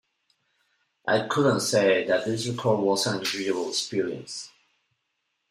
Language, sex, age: English, male, 50-59